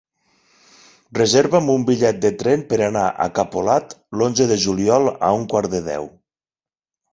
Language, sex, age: Catalan, male, 40-49